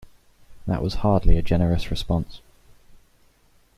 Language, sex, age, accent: English, male, 19-29, England English